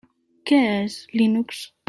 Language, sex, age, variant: Catalan, female, under 19, Central